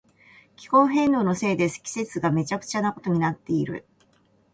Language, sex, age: Japanese, female, 40-49